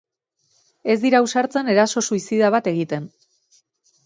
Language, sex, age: Basque, female, 30-39